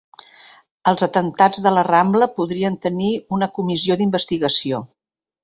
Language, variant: Catalan, Central